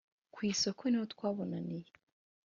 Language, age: Kinyarwanda, 19-29